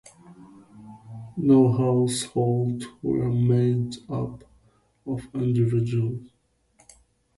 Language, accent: English, United States English